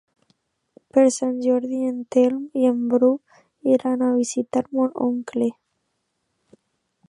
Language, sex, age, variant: Catalan, female, under 19, Alacantí